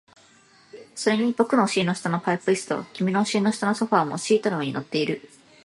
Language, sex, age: Japanese, female, 19-29